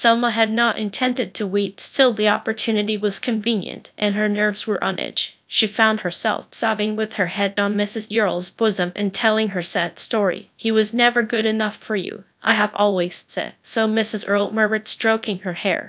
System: TTS, GradTTS